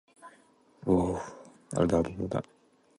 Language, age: English, 19-29